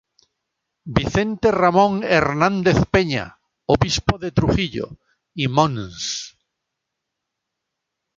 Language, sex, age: Spanish, female, 70-79